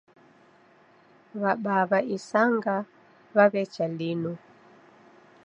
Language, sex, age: Taita, female, 60-69